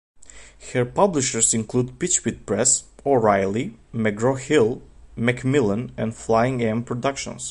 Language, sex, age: English, male, 19-29